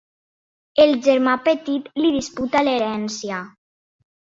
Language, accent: Catalan, valencià